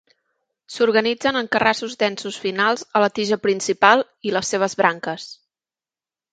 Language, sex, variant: Catalan, female, Central